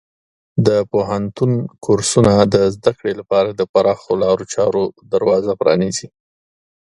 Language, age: Pashto, 30-39